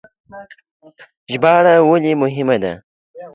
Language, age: Pashto, under 19